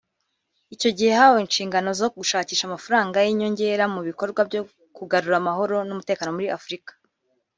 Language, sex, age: Kinyarwanda, female, 19-29